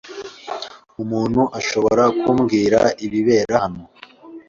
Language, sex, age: Kinyarwanda, male, 19-29